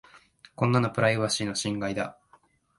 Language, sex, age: Japanese, male, 19-29